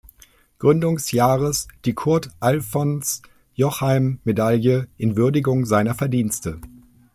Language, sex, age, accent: German, male, 50-59, Deutschland Deutsch